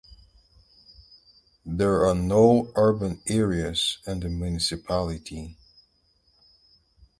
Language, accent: English, United States English